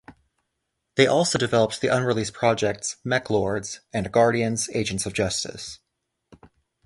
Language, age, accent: English, 19-29, United States English